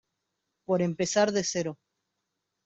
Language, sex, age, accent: Spanish, female, 40-49, Rioplatense: Argentina, Uruguay, este de Bolivia, Paraguay